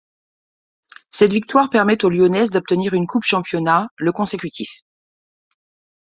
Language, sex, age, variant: French, female, 40-49, Français de métropole